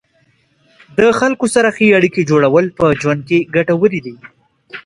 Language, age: Pashto, 19-29